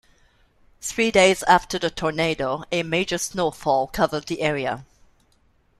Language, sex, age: English, female, 50-59